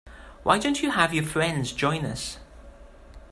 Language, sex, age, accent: English, male, 50-59, Welsh English